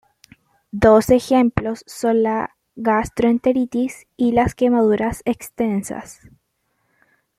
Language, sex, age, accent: Spanish, female, under 19, Chileno: Chile, Cuyo